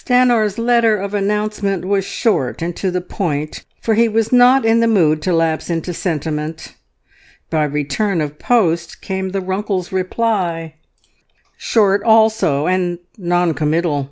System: none